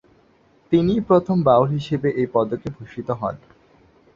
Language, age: Bengali, 19-29